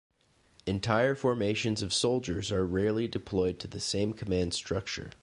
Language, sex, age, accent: English, male, 30-39, United States English